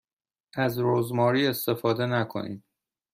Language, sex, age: Persian, male, 30-39